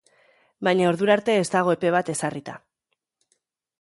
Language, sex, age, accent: Basque, female, 30-39, Erdialdekoa edo Nafarra (Gipuzkoa, Nafarroa)